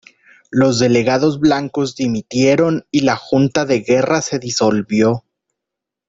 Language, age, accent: Spanish, 30-39, México